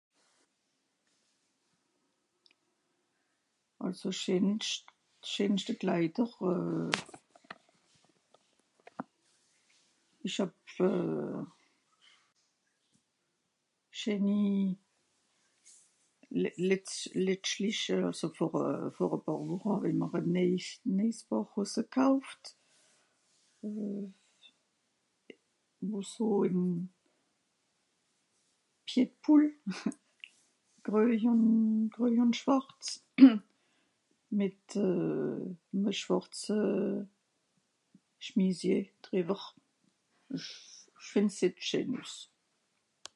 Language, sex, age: Swiss German, female, 60-69